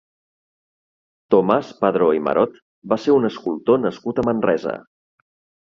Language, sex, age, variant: Catalan, male, 40-49, Septentrional